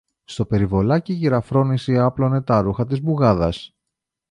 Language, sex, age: Greek, male, 40-49